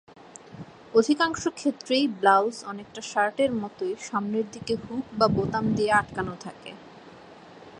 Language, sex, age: Bengali, female, 40-49